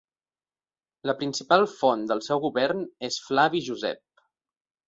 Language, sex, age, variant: Catalan, male, 19-29, Central